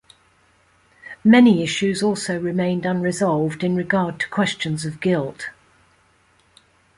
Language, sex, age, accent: English, female, 70-79, England English